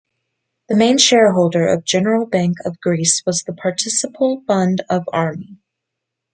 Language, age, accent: English, 19-29, United States English